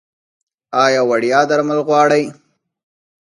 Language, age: Pashto, 19-29